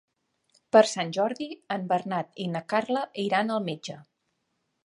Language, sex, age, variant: Catalan, female, 40-49, Central